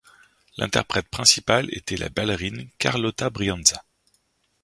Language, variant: French, Français de métropole